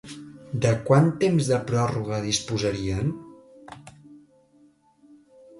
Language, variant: Catalan, Septentrional